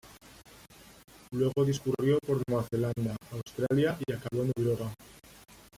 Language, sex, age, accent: Spanish, male, 40-49, España: Centro-Sur peninsular (Madrid, Toledo, Castilla-La Mancha)